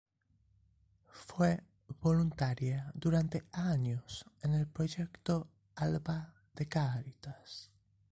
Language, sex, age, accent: Spanish, male, 19-29, España: Sur peninsular (Andalucia, Extremadura, Murcia)